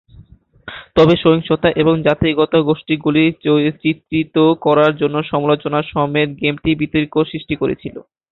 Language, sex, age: Bengali, male, under 19